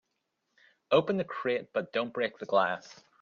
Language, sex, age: English, male, 30-39